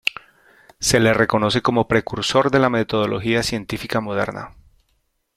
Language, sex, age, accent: Spanish, male, 30-39, Caribe: Cuba, Venezuela, Puerto Rico, República Dominicana, Panamá, Colombia caribeña, México caribeño, Costa del golfo de México